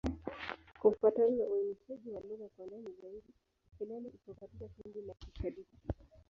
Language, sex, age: Swahili, female, 19-29